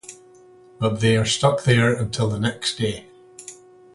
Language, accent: English, Scottish English